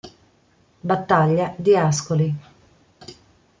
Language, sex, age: Italian, female, 50-59